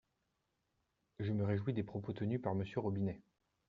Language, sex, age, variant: French, male, 30-39, Français de métropole